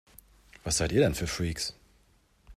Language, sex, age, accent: German, male, 30-39, Deutschland Deutsch